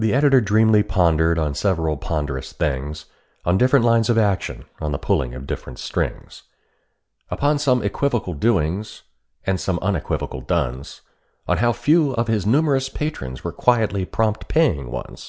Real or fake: real